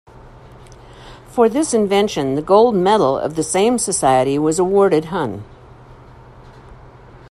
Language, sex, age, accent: English, female, 60-69, United States English